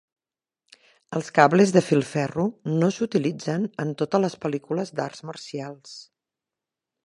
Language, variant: Catalan, Central